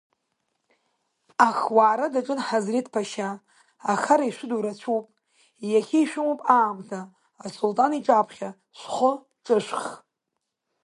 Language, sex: Abkhazian, female